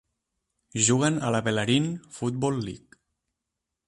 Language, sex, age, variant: Catalan, male, 30-39, Central